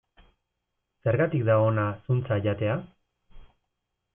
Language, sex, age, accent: Basque, male, 30-39, Erdialdekoa edo Nafarra (Gipuzkoa, Nafarroa)